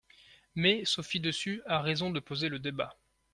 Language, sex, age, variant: French, male, 19-29, Français de métropole